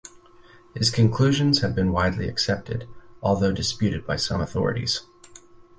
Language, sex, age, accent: English, male, 30-39, United States English